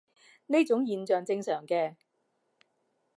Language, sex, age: Cantonese, female, 60-69